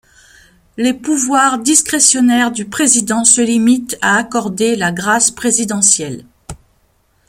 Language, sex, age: French, female, 50-59